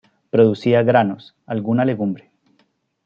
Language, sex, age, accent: Spanish, male, 30-39, Andino-Pacífico: Colombia, Perú, Ecuador, oeste de Bolivia y Venezuela andina